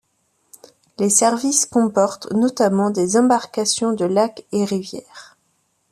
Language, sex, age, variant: French, female, 30-39, Français de métropole